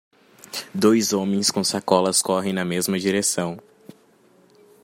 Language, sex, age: Portuguese, male, 19-29